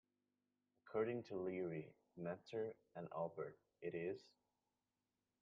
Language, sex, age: English, male, under 19